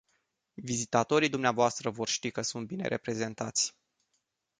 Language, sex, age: Romanian, male, 19-29